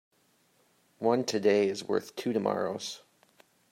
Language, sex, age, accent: English, male, 19-29, United States English